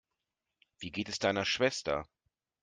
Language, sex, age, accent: German, male, 40-49, Deutschland Deutsch